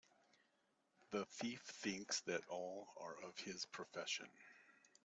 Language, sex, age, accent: English, male, 50-59, United States English